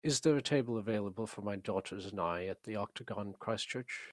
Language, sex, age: English, male, 19-29